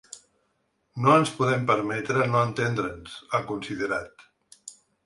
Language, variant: Catalan, Central